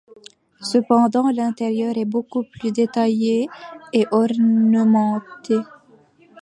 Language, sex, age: French, female, 19-29